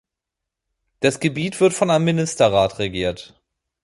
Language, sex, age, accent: German, male, 30-39, Deutschland Deutsch